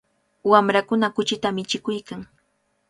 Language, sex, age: Cajatambo North Lima Quechua, female, 19-29